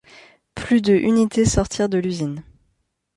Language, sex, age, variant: French, female, 19-29, Français de métropole